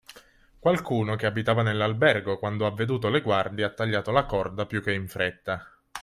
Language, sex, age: Italian, male, 19-29